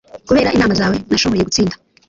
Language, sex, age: Kinyarwanda, female, 19-29